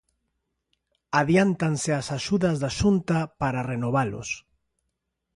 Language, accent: Galician, Normativo (estándar)